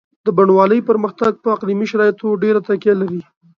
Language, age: Pashto, 19-29